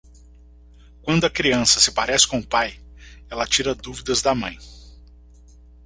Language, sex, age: Portuguese, male, 40-49